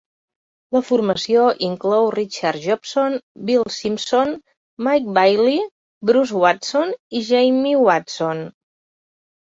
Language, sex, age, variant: Catalan, female, 50-59, Central